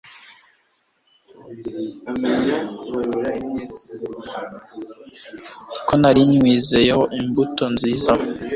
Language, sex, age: Kinyarwanda, male, under 19